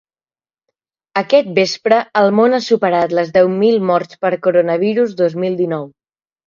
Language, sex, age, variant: Catalan, male, under 19, Central